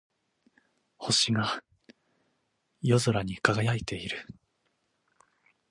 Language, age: Japanese, 19-29